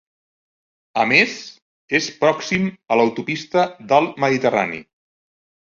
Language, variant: Catalan, Central